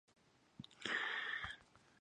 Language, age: Japanese, 19-29